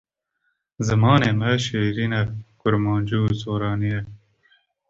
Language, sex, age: Kurdish, male, 19-29